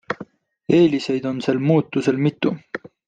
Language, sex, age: Estonian, male, 19-29